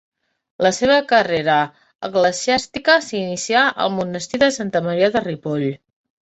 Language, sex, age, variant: Catalan, female, 40-49, Central